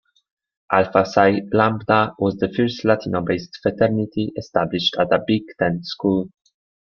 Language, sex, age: English, male, 19-29